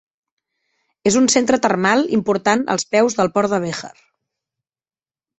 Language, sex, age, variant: Catalan, female, 30-39, Central